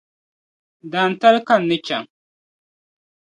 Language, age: Dagbani, 19-29